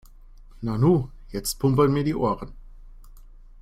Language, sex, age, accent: German, male, 30-39, Deutschland Deutsch